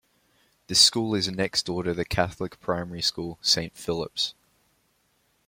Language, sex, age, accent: English, male, 19-29, Australian English